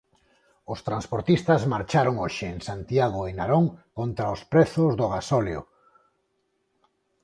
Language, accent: Galician, Normativo (estándar); Neofalante